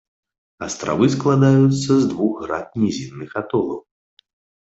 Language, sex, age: Belarusian, male, 30-39